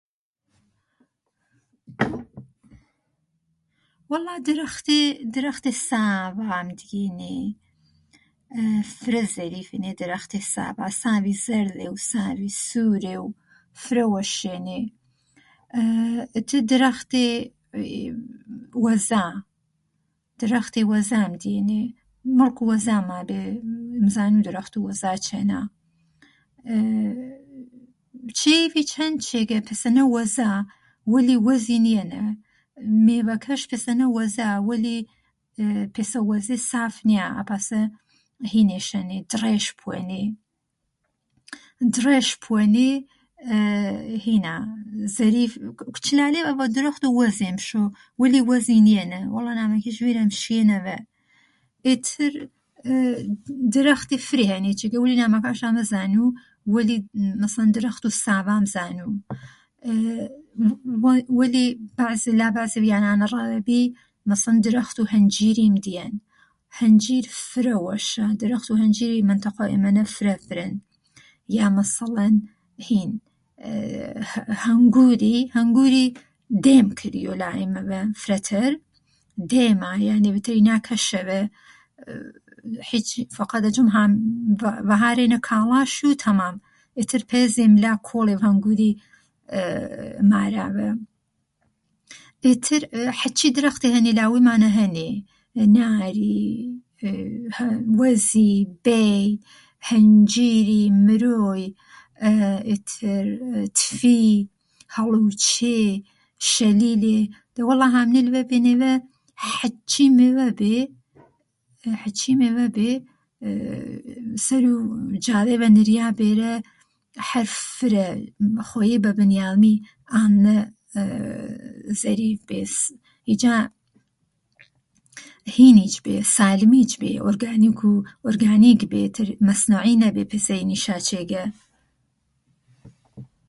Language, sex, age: Gurani, female, 40-49